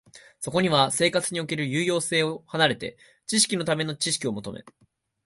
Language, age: Japanese, 19-29